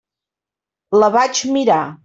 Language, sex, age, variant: Catalan, female, 50-59, Central